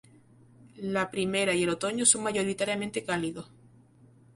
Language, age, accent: Spanish, 19-29, España: Islas Canarias